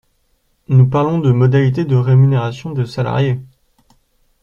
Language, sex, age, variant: French, male, 19-29, Français de métropole